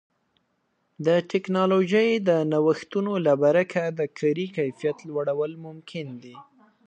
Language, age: Pashto, under 19